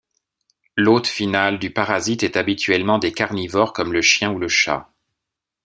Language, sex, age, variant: French, male, 50-59, Français de métropole